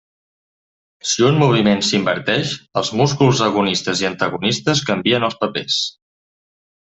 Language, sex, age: Catalan, male, 40-49